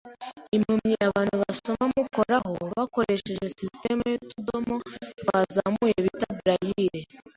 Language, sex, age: Kinyarwanda, female, 19-29